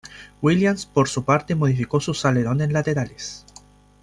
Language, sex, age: Spanish, male, 19-29